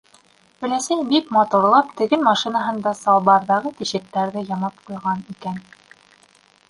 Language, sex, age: Bashkir, female, 19-29